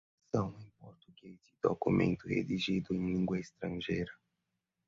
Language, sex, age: Portuguese, male, 30-39